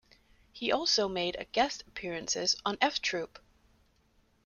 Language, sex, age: English, female, 30-39